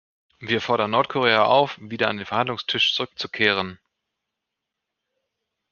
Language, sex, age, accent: German, male, 40-49, Deutschland Deutsch